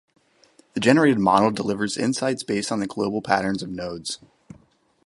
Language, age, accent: English, 19-29, United States English